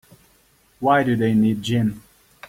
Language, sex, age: English, male, 30-39